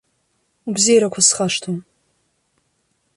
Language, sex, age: Abkhazian, female, 30-39